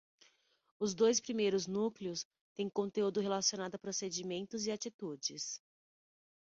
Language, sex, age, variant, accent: Portuguese, female, 30-39, Portuguese (Brasil), Paulista